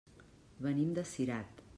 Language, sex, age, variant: Catalan, female, 40-49, Central